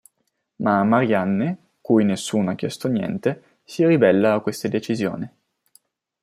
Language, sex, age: Italian, male, 19-29